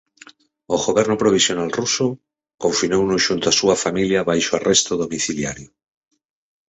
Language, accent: Galician, Central (gheada)